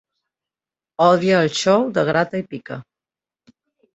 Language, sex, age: Catalan, female, 30-39